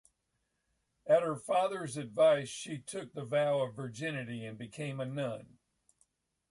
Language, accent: English, United States English